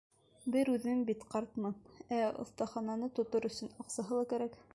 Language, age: Bashkir, 19-29